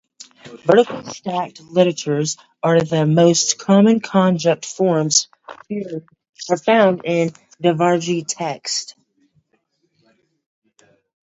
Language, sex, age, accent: English, female, 30-39, United States English